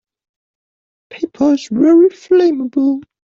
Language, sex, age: English, male, 19-29